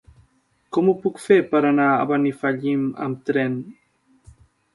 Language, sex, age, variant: Catalan, male, 19-29, Central